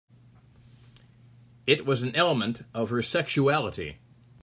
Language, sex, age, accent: English, male, 60-69, United States English